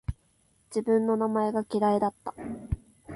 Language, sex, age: Japanese, female, 19-29